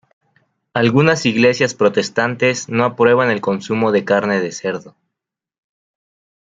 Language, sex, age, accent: Spanish, male, 19-29, México